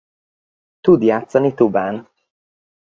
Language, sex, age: Hungarian, male, 30-39